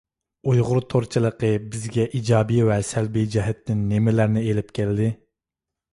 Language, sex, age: Uyghur, male, 19-29